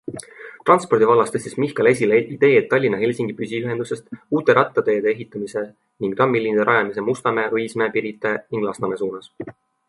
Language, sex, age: Estonian, male, 19-29